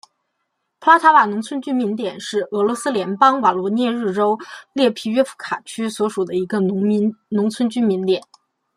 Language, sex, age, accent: Chinese, female, 19-29, 出生地：河北省